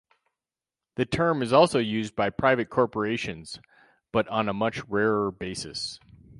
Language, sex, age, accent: English, male, 50-59, United States English